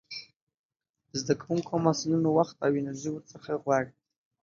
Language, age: Pashto, 19-29